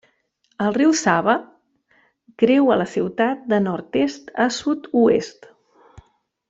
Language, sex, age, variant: Catalan, female, 40-49, Central